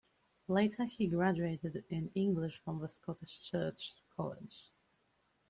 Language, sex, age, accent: English, male, under 19, Australian English